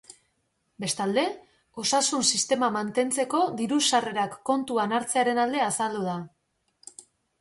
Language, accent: Basque, Erdialdekoa edo Nafarra (Gipuzkoa, Nafarroa)